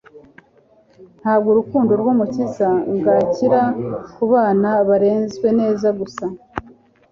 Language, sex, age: Kinyarwanda, female, 50-59